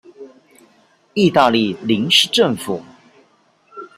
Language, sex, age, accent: Chinese, male, 40-49, 出生地：臺北市